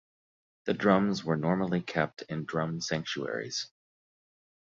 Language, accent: English, United States English